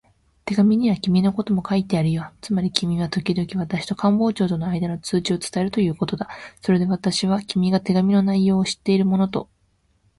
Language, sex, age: Japanese, female, 19-29